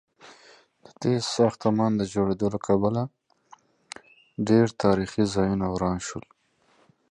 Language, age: English, 19-29